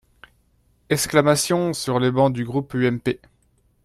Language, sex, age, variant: French, male, 19-29, Français de métropole